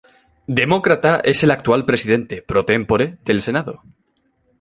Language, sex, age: Spanish, male, 19-29